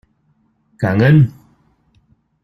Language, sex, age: Chinese, male, 30-39